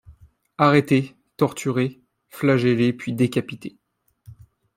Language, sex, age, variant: French, male, 19-29, Français de métropole